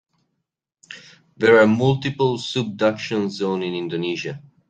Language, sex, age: English, male, 30-39